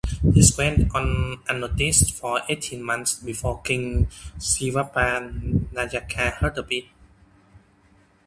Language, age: English, 19-29